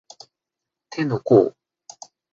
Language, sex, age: Japanese, male, 19-29